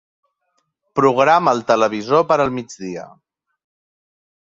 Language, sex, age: Catalan, male, 40-49